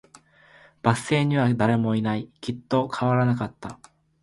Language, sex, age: Japanese, male, under 19